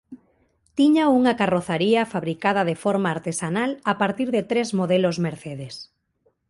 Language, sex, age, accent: Galician, female, 30-39, Normativo (estándar)